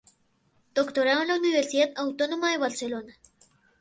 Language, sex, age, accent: Spanish, male, under 19, Andino-Pacífico: Colombia, Perú, Ecuador, oeste de Bolivia y Venezuela andina